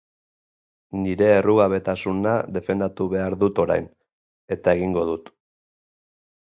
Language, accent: Basque, Erdialdekoa edo Nafarra (Gipuzkoa, Nafarroa)